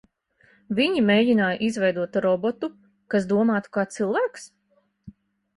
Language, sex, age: Latvian, female, 40-49